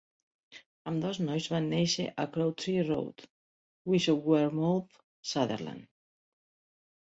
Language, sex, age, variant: Catalan, female, 50-59, Septentrional